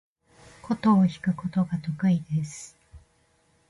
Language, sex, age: Japanese, female, 50-59